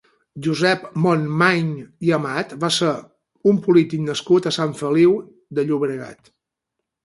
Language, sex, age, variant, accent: Catalan, male, 50-59, Balear, menorquí